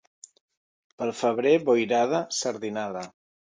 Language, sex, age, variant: Catalan, male, 30-39, Central